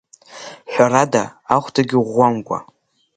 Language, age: Abkhazian, under 19